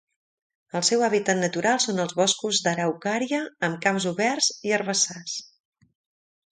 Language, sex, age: Catalan, female, 40-49